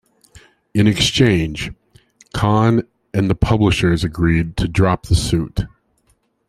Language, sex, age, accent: English, male, 30-39, United States English